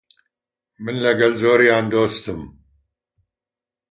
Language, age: Central Kurdish, 60-69